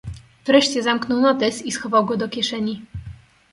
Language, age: Polish, 19-29